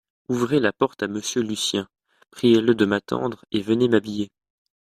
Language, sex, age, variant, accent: French, male, 19-29, Français d'Europe, Français de Suisse